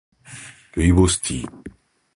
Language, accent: Japanese, 日本人